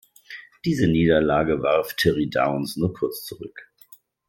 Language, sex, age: German, male, 40-49